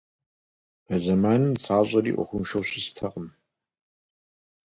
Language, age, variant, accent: Kabardian, 40-49, Адыгэбзэ (Къэбэрдей, Кирил, псоми зэдай), Джылэхъстэней (Gilahsteney)